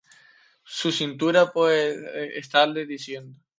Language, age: Spanish, 19-29